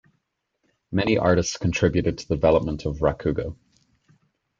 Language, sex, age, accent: English, male, 19-29, Irish English